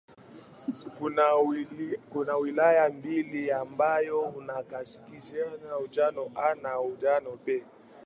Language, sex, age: Swahili, male, 19-29